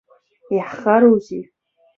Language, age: Abkhazian, under 19